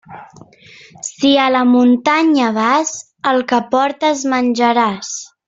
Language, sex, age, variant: Catalan, female, 40-49, Central